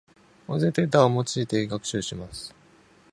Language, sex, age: Japanese, male, 19-29